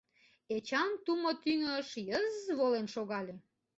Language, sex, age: Mari, female, 40-49